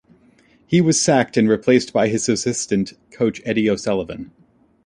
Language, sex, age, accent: English, male, 30-39, United States English